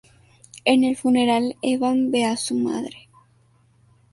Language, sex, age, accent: Spanish, female, 19-29, México